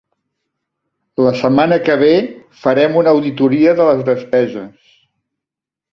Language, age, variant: Catalan, 50-59, Central